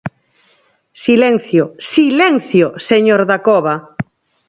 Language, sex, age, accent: Galician, female, 50-59, Normativo (estándar)